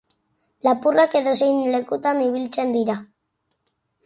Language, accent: Basque, Mendebalekoa (Araba, Bizkaia, Gipuzkoako mendebaleko herri batzuk)